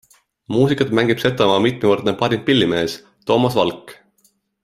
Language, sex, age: Estonian, male, 19-29